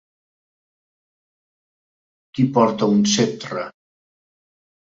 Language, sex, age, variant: Catalan, male, 50-59, Central